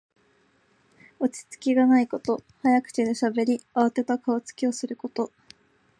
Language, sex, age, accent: Japanese, female, 19-29, 東京